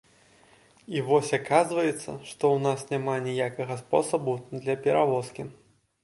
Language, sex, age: Belarusian, male, 19-29